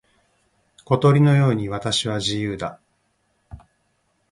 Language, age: Japanese, 40-49